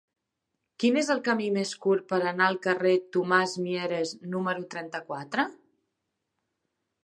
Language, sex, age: Catalan, female, 30-39